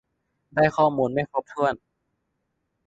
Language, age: Thai, 19-29